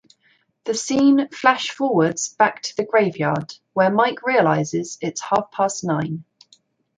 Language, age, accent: English, 30-39, England English